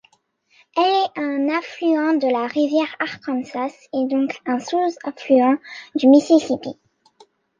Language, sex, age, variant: French, male, under 19, Français de métropole